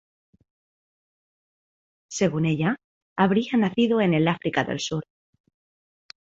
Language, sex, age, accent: Spanish, female, 30-39, España: Centro-Sur peninsular (Madrid, Toledo, Castilla-La Mancha)